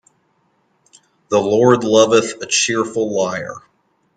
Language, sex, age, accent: English, male, 30-39, United States English